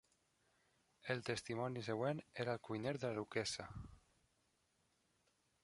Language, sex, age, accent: Catalan, male, 19-29, valencià